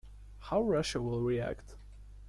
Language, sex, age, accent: English, male, under 19, United States English